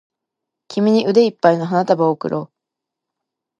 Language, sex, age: Japanese, female, 19-29